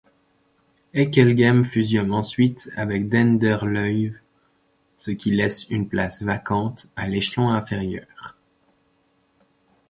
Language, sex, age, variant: French, male, 19-29, Français de métropole